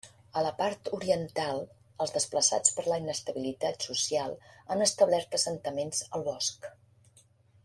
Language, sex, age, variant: Catalan, female, 50-59, Central